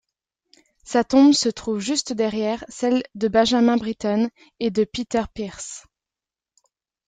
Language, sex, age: French, female, 19-29